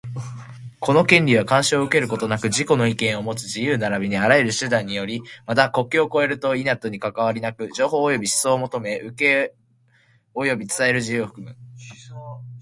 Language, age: Japanese, under 19